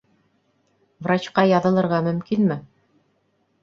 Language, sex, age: Bashkir, female, 30-39